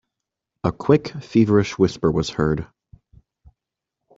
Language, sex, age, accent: English, male, 19-29, United States English